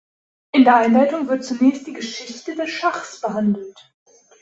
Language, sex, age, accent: German, female, 19-29, Deutschland Deutsch